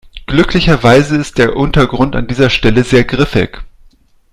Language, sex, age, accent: German, male, 40-49, Deutschland Deutsch